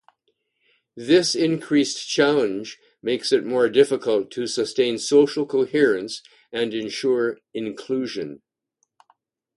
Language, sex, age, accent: English, male, 70-79, Canadian English